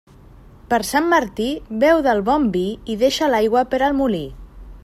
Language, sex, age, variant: Catalan, female, 30-39, Central